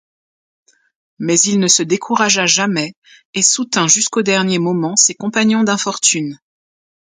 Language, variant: French, Français de métropole